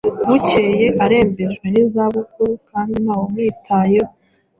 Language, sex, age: Kinyarwanda, female, 19-29